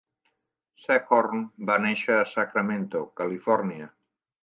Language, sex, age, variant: Catalan, male, 50-59, Central